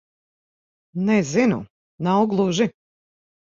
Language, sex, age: Latvian, female, 50-59